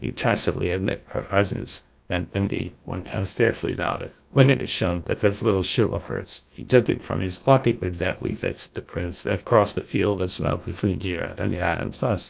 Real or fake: fake